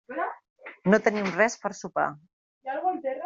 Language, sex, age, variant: Catalan, female, 40-49, Central